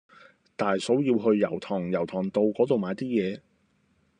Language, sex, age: Cantonese, male, 19-29